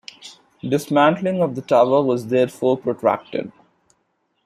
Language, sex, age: English, male, 19-29